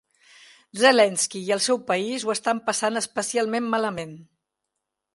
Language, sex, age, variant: Catalan, female, 60-69, Central